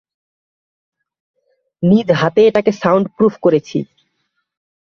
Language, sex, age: Bengali, male, 19-29